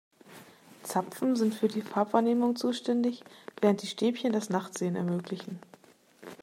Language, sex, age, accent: German, female, 30-39, Deutschland Deutsch